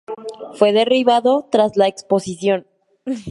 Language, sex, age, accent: Spanish, female, 19-29, México